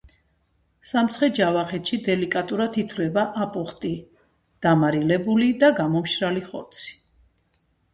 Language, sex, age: Georgian, female, 60-69